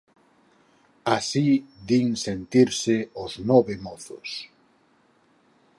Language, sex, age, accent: Galician, male, 50-59, Normativo (estándar)